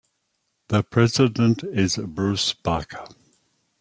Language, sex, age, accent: English, male, 60-69, Australian English